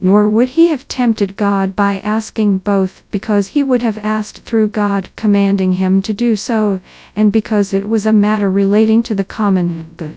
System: TTS, FastPitch